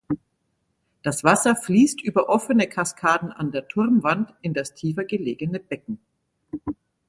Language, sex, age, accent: German, female, 60-69, Deutschland Deutsch